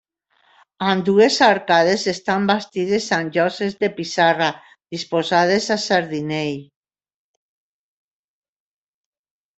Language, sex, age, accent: Catalan, female, 60-69, valencià